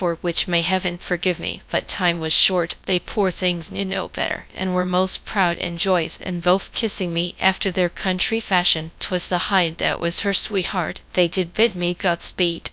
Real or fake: fake